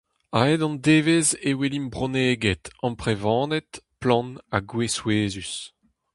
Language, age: Breton, 30-39